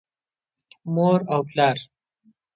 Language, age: Pashto, 30-39